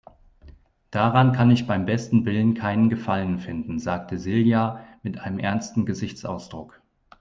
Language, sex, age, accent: German, male, 30-39, Deutschland Deutsch